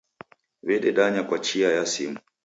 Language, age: Taita, 19-29